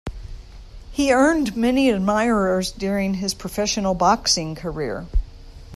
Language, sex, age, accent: English, female, 60-69, United States English